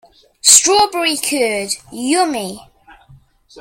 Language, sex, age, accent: English, male, under 19, England English